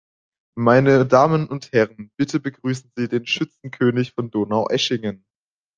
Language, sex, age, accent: German, male, under 19, Deutschland Deutsch